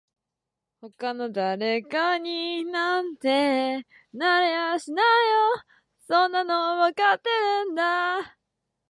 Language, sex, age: Japanese, female, 19-29